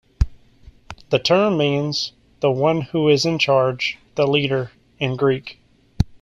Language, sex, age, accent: English, male, 19-29, United States English